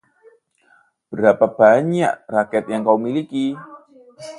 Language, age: Indonesian, 30-39